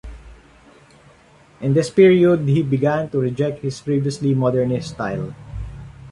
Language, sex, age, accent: English, male, 40-49, Filipino